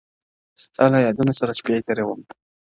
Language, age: Pashto, 19-29